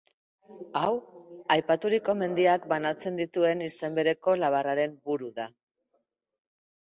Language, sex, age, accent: Basque, female, 50-59, Mendebalekoa (Araba, Bizkaia, Gipuzkoako mendebaleko herri batzuk)